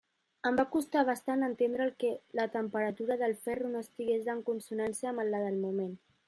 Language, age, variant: Catalan, under 19, Central